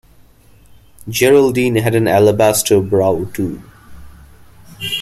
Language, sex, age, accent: English, male, 19-29, India and South Asia (India, Pakistan, Sri Lanka)